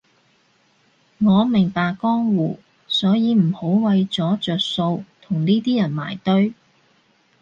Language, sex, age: Cantonese, female, 30-39